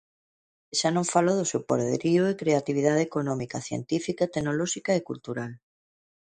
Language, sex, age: Galician, female, 40-49